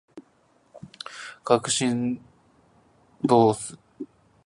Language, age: Japanese, 19-29